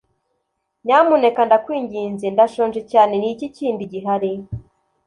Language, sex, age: Kinyarwanda, female, 19-29